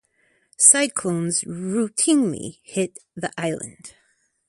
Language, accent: English, United States English